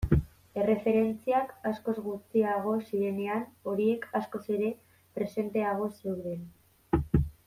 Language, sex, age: Basque, female, 19-29